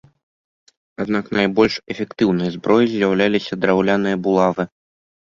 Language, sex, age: Belarusian, male, under 19